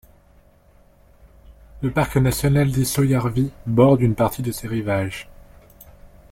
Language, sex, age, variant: French, male, 19-29, Français de métropole